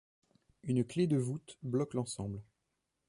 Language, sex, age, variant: French, male, 30-39, Français de métropole